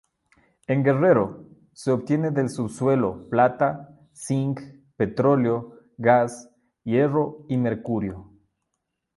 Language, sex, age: Spanish, male, 40-49